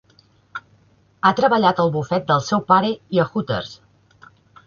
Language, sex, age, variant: Catalan, female, 30-39, Central